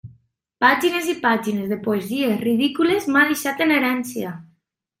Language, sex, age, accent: Catalan, female, 19-29, valencià